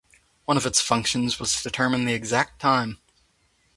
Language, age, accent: English, 19-29, United States English